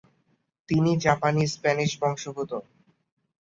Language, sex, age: Bengali, male, under 19